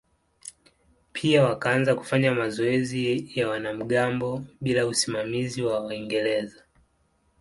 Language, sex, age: Swahili, male, 19-29